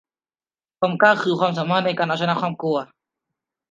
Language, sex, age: Thai, male, under 19